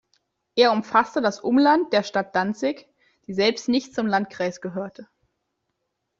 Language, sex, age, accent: German, female, 19-29, Deutschland Deutsch